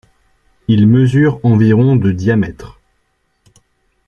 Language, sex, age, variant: French, male, 30-39, Français de métropole